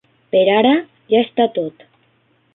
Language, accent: Catalan, valencià